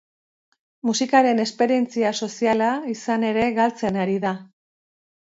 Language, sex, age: Basque, female, 50-59